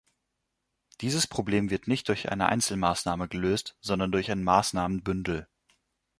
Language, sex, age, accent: German, male, 19-29, Deutschland Deutsch